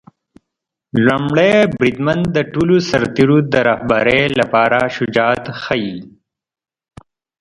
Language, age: Pashto, 30-39